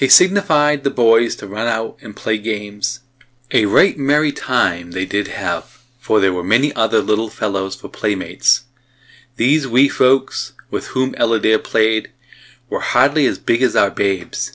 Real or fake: real